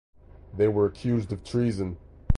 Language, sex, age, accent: English, male, 40-49, United States English